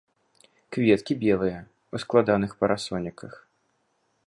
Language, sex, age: Belarusian, male, under 19